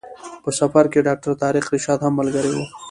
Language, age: Pashto, 19-29